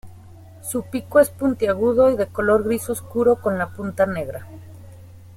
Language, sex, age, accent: Spanish, female, 30-39, México